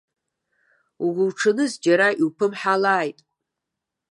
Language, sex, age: Abkhazian, female, 50-59